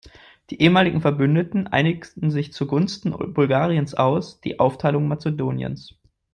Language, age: German, 19-29